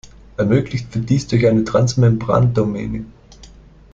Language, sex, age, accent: German, male, 19-29, Deutschland Deutsch